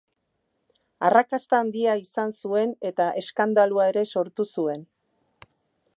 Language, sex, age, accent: Basque, female, 50-59, Erdialdekoa edo Nafarra (Gipuzkoa, Nafarroa)